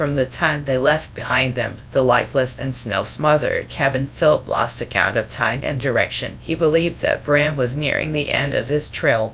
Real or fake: fake